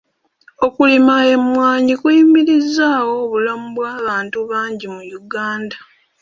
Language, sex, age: Ganda, female, 19-29